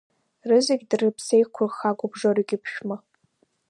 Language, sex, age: Abkhazian, female, under 19